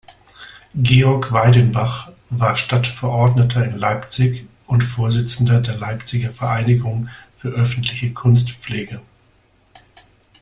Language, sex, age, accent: German, male, 50-59, Deutschland Deutsch